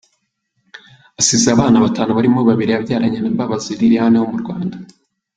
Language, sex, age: Kinyarwanda, male, 19-29